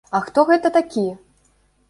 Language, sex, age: Belarusian, female, 19-29